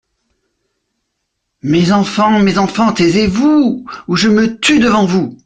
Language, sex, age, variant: French, male, 40-49, Français de métropole